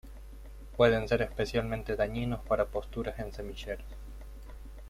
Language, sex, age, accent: Spanish, male, 30-39, Rioplatense: Argentina, Uruguay, este de Bolivia, Paraguay